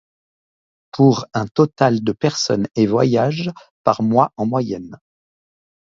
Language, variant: French, Français de métropole